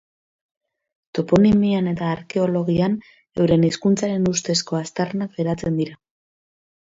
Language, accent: Basque, Mendebalekoa (Araba, Bizkaia, Gipuzkoako mendebaleko herri batzuk)